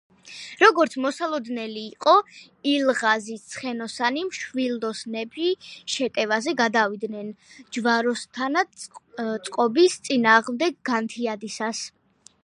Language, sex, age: Georgian, female, under 19